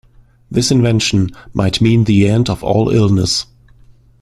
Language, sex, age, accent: English, male, 30-39, England English